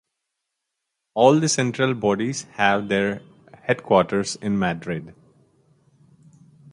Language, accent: English, India and South Asia (India, Pakistan, Sri Lanka)